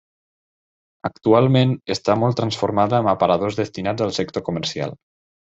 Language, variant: Catalan, Nord-Occidental